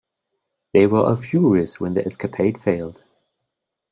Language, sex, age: English, male, 30-39